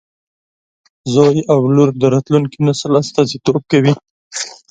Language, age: Pashto, 19-29